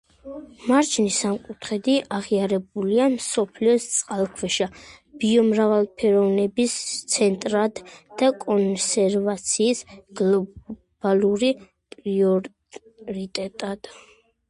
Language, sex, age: Georgian, female, 19-29